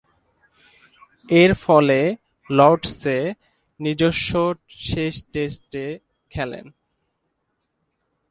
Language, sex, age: Bengali, male, 19-29